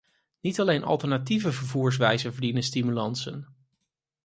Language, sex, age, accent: Dutch, male, 30-39, Nederlands Nederlands